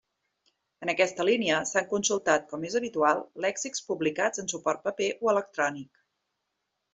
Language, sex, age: Catalan, female, 40-49